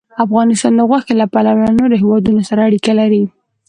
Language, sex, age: Pashto, female, under 19